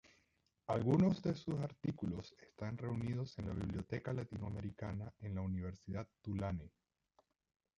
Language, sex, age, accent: Spanish, male, 19-29, Caribe: Cuba, Venezuela, Puerto Rico, República Dominicana, Panamá, Colombia caribeña, México caribeño, Costa del golfo de México